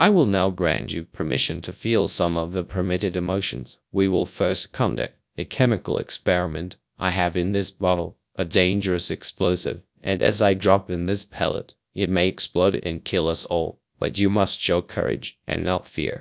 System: TTS, GradTTS